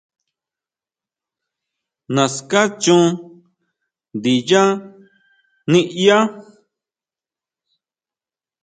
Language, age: Huautla Mazatec, 19-29